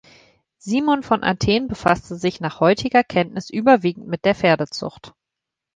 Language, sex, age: German, female, 19-29